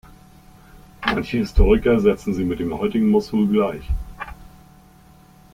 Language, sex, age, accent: German, male, 50-59, Deutschland Deutsch